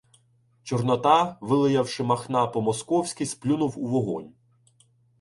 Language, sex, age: Ukrainian, male, 19-29